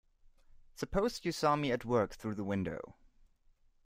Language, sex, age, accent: English, male, 19-29, United States English